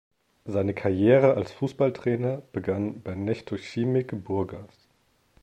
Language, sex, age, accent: German, male, 30-39, Deutschland Deutsch